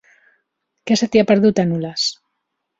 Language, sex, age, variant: Catalan, female, 30-39, Central